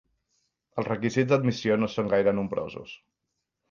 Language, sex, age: Catalan, male, 40-49